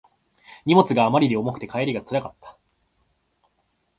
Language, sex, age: Japanese, male, 19-29